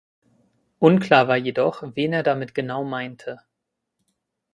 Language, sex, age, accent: German, male, 19-29, Deutschland Deutsch